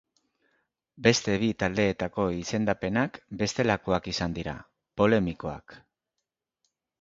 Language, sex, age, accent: Basque, male, 50-59, Mendebalekoa (Araba, Bizkaia, Gipuzkoako mendebaleko herri batzuk)